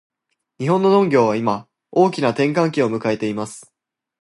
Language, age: Japanese, 19-29